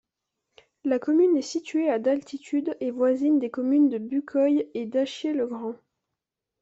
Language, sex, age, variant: French, female, 19-29, Français de métropole